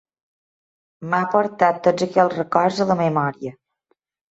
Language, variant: Catalan, Balear